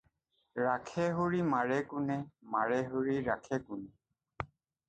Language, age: Assamese, 40-49